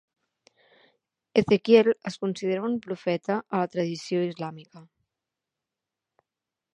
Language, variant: Catalan, Central